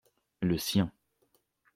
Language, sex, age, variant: French, male, under 19, Français de métropole